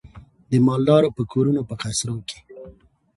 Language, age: Pashto, 30-39